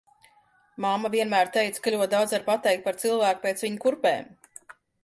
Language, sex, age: Latvian, female, 40-49